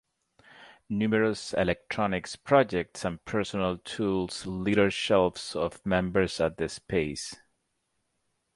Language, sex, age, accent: English, male, 40-49, United States English